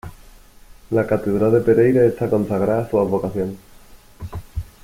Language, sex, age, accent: Spanish, male, 19-29, España: Sur peninsular (Andalucia, Extremadura, Murcia)